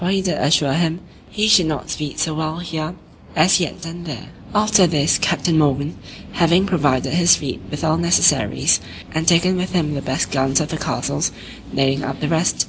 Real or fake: real